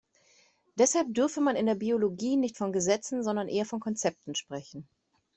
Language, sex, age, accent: German, female, 30-39, Deutschland Deutsch